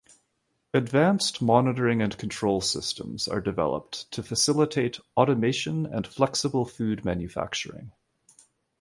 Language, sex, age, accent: English, male, 30-39, Canadian English